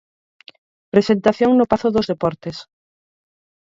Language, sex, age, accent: Galician, female, 30-39, Central (gheada)